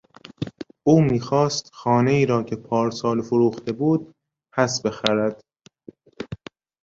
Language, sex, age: Persian, male, 19-29